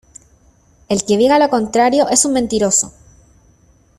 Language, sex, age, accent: Spanish, female, 19-29, Chileno: Chile, Cuyo